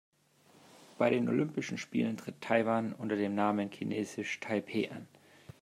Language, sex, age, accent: German, male, 30-39, Deutschland Deutsch